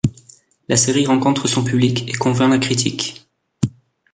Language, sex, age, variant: French, male, 19-29, Français de métropole